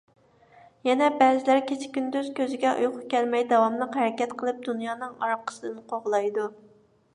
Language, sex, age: Uyghur, female, 19-29